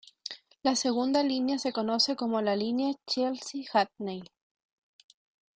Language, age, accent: Spanish, 19-29, Chileno: Chile, Cuyo